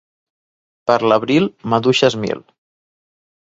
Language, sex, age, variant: Catalan, male, 19-29, Central